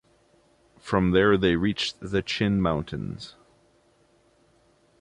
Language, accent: English, United States English